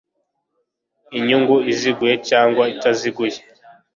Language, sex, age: Kinyarwanda, male, 19-29